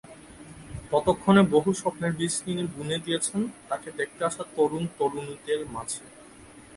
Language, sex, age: Bengali, male, 19-29